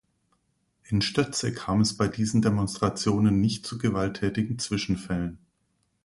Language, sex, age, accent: German, male, 40-49, Deutschland Deutsch